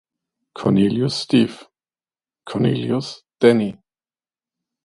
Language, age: English, 30-39